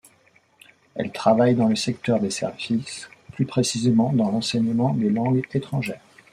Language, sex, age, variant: French, male, 40-49, Français de métropole